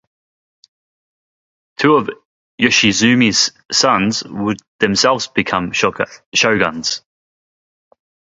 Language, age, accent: English, 30-39, Australian English